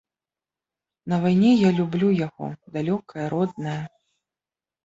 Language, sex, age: Belarusian, female, 30-39